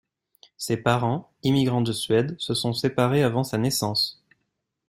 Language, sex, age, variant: French, male, 19-29, Français de métropole